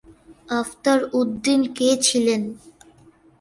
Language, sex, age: Bengali, female, under 19